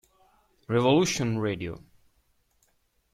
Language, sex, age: Italian, male, under 19